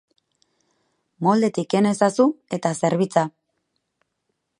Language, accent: Basque, Erdialdekoa edo Nafarra (Gipuzkoa, Nafarroa)